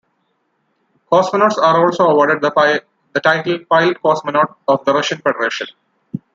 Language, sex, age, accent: English, male, 19-29, India and South Asia (India, Pakistan, Sri Lanka)